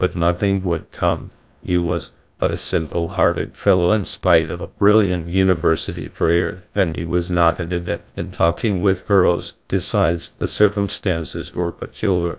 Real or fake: fake